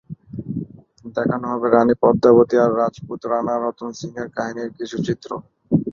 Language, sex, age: Bengali, male, 19-29